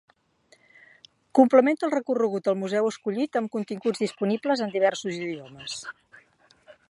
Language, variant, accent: Catalan, Central, central